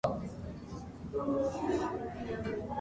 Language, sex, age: English, male, 19-29